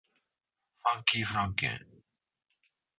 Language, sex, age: Japanese, male, 40-49